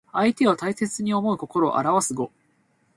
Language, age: Japanese, 19-29